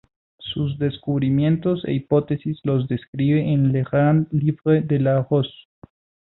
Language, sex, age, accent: Spanish, male, 30-39, Andino-Pacífico: Colombia, Perú, Ecuador, oeste de Bolivia y Venezuela andina